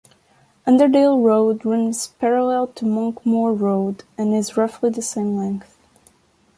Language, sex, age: English, female, 19-29